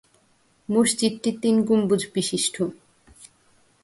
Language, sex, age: Bengali, female, 30-39